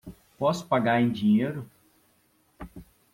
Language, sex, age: Portuguese, male, 19-29